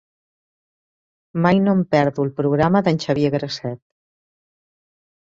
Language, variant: Catalan, Central